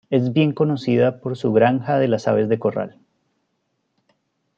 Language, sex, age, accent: Spanish, male, 30-39, Andino-Pacífico: Colombia, Perú, Ecuador, oeste de Bolivia y Venezuela andina